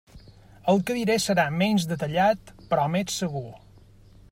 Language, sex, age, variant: Catalan, male, 40-49, Balear